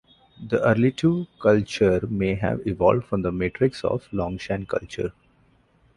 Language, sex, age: English, male, 19-29